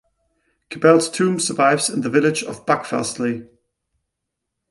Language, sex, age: English, male, 19-29